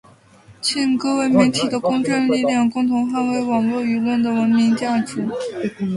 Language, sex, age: Chinese, female, 19-29